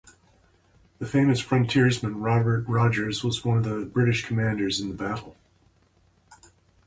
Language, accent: English, Canadian English